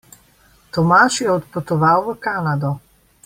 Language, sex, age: Slovenian, female, 50-59